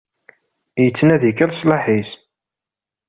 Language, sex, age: Kabyle, male, 19-29